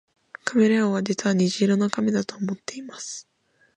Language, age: Japanese, under 19